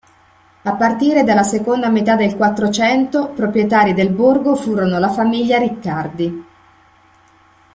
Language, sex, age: Italian, female, 50-59